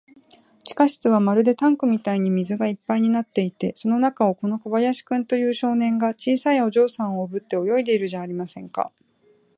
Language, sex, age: Japanese, female, 30-39